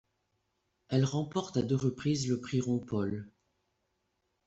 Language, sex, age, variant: French, female, 60-69, Français de métropole